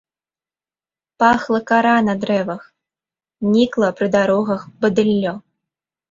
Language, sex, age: Belarusian, female, 19-29